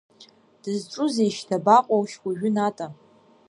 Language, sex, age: Abkhazian, female, under 19